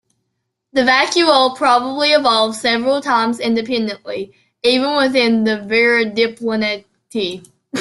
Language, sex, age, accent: English, male, 40-49, United States English